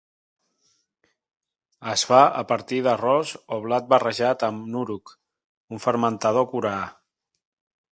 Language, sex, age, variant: Catalan, male, 30-39, Central